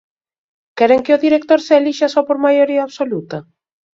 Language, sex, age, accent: Galician, female, 30-39, Central (gheada)